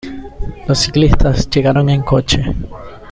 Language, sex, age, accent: Spanish, male, 19-29, Andino-Pacífico: Colombia, Perú, Ecuador, oeste de Bolivia y Venezuela andina